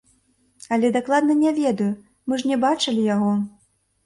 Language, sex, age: Belarusian, female, 19-29